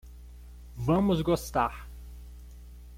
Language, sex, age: Portuguese, male, 30-39